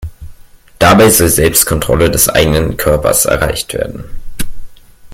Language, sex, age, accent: German, male, under 19, Deutschland Deutsch